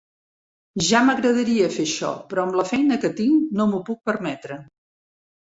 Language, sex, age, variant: Catalan, female, 70-79, Central